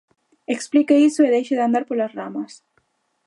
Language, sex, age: Galician, female, 19-29